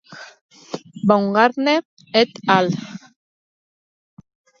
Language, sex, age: Spanish, female, 40-49